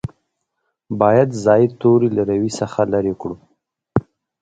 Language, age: Pashto, 19-29